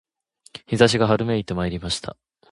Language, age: Japanese, 19-29